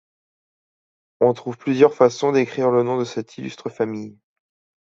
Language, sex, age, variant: French, male, 19-29, Français de métropole